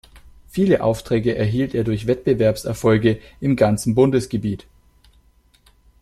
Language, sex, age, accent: German, male, 19-29, Deutschland Deutsch